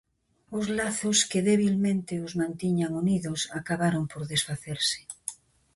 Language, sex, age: Galician, female, 60-69